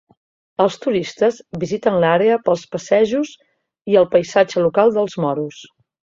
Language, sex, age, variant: Catalan, female, 40-49, Central